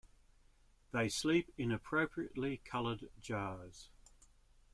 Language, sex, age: English, male, 60-69